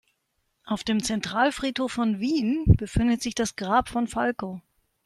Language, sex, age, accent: German, female, 50-59, Deutschland Deutsch